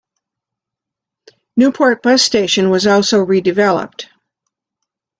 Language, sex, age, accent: English, female, 70-79, United States English